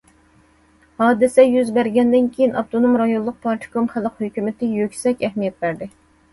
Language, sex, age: Uyghur, female, 30-39